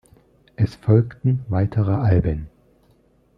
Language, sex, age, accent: German, male, 30-39, Deutschland Deutsch